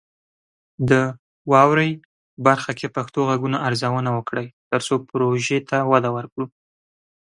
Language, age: Pashto, 19-29